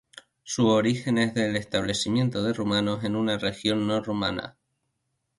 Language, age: Spanish, 19-29